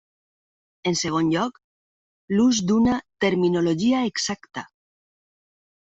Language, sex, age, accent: Catalan, female, 40-49, valencià